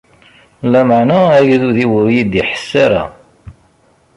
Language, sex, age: Kabyle, male, 40-49